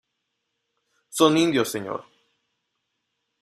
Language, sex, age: Spanish, male, 19-29